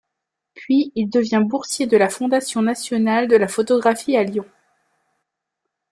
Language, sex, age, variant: French, female, 30-39, Français de métropole